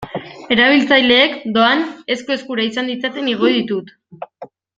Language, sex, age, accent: Basque, male, under 19, Mendebalekoa (Araba, Bizkaia, Gipuzkoako mendebaleko herri batzuk)